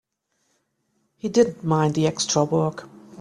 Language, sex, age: English, female, 50-59